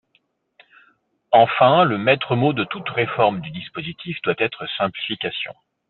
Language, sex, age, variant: French, male, 40-49, Français de métropole